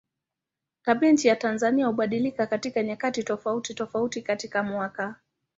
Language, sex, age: Swahili, female, 19-29